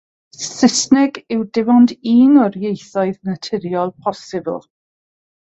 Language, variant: Welsh, South-Western Welsh